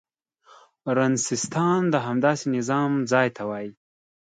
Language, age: Pashto, 19-29